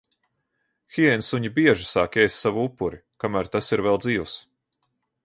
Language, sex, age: Latvian, male, 40-49